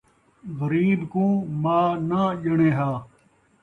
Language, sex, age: Saraiki, male, 50-59